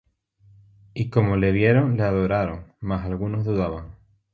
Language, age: Spanish, 19-29